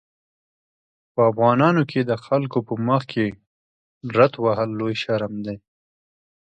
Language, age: Pashto, 19-29